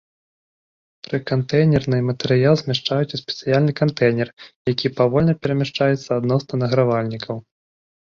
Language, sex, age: Belarusian, male, 19-29